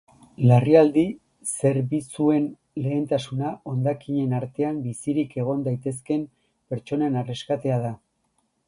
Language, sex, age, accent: Basque, male, 50-59, Erdialdekoa edo Nafarra (Gipuzkoa, Nafarroa)